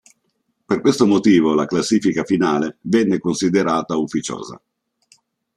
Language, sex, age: Italian, male, 50-59